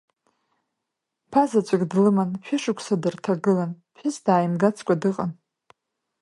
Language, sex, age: Abkhazian, female, 30-39